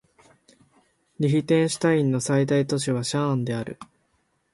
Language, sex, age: Japanese, male, 19-29